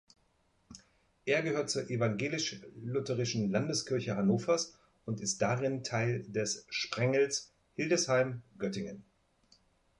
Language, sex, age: German, male, 50-59